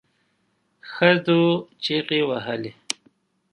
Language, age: Pashto, 30-39